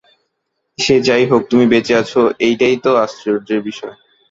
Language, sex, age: Bengali, male, under 19